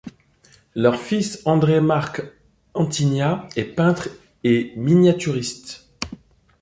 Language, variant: French, Français de métropole